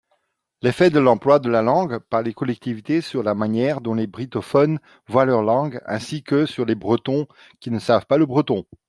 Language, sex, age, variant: French, male, 40-49, Français d'Europe